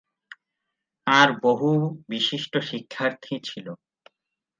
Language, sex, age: Bengali, male, 19-29